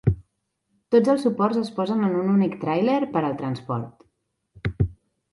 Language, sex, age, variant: Catalan, female, 30-39, Central